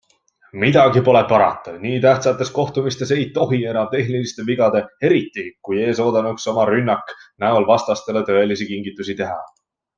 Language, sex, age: Estonian, male, 19-29